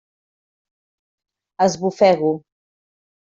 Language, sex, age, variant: Catalan, female, 30-39, Central